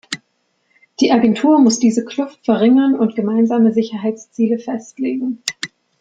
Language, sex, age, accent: German, female, 19-29, Deutschland Deutsch